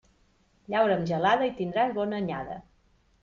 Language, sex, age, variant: Catalan, female, 30-39, Nord-Occidental